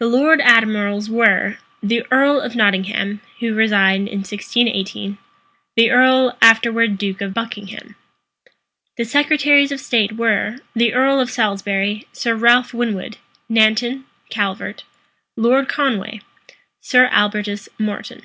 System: none